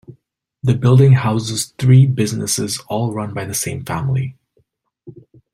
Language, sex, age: English, male, 19-29